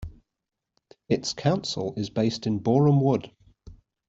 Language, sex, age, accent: English, male, 30-39, England English